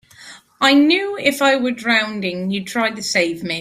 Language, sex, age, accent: English, female, 40-49, United States English